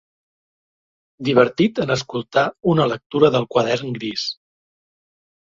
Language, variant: Catalan, Central